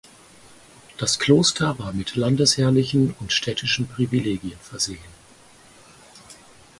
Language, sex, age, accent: German, male, 50-59, Deutschland Deutsch